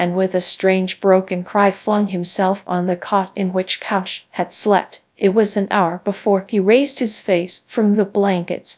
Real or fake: fake